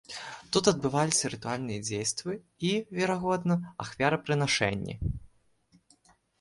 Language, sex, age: Belarusian, male, under 19